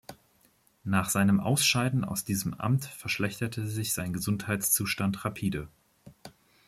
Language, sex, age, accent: German, male, 30-39, Deutschland Deutsch